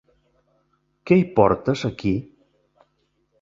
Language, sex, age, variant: Catalan, male, 60-69, Central